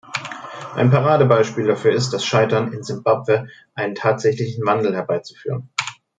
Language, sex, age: German, male, 30-39